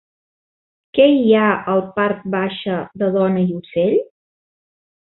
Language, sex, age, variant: Catalan, female, 40-49, Central